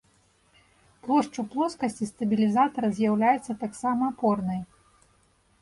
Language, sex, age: Belarusian, female, 30-39